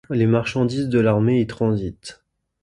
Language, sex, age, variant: French, male, 19-29, Français de métropole